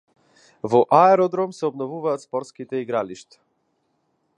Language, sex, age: Macedonian, female, 19-29